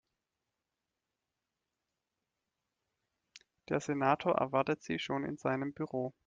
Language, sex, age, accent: German, male, 30-39, Deutschland Deutsch